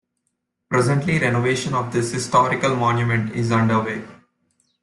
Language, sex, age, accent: English, male, 19-29, India and South Asia (India, Pakistan, Sri Lanka)